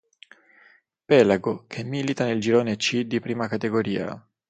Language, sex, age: Italian, male, 30-39